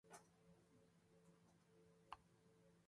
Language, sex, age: Japanese, female, 19-29